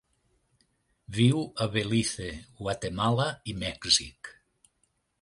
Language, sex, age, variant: Catalan, male, 70-79, Central